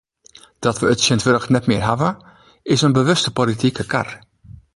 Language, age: Western Frisian, 40-49